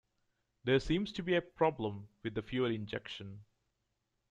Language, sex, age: English, male, 30-39